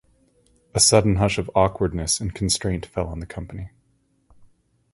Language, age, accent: English, 30-39, Canadian English